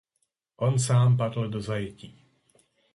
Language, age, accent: Czech, 40-49, pražský